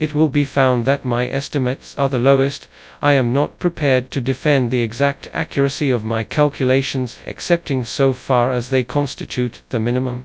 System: TTS, FastPitch